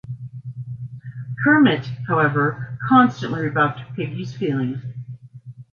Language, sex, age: English, female, 50-59